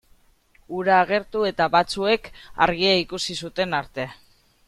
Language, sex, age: Basque, female, 30-39